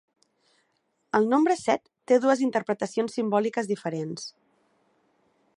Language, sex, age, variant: Catalan, female, 30-39, Central